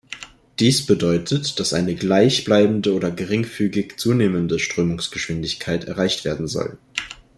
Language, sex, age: German, male, under 19